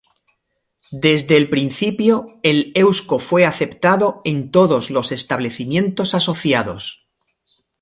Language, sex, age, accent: Spanish, male, 50-59, España: Sur peninsular (Andalucia, Extremadura, Murcia)